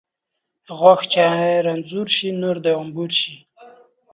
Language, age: Pashto, 19-29